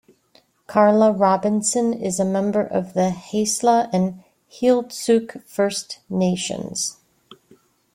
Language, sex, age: English, female, 50-59